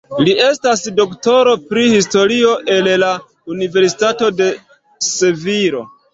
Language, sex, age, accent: Esperanto, male, 30-39, Internacia